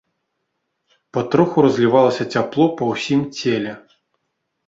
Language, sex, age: Belarusian, male, 30-39